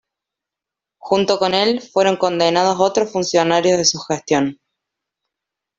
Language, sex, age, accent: Spanish, female, 19-29, Rioplatense: Argentina, Uruguay, este de Bolivia, Paraguay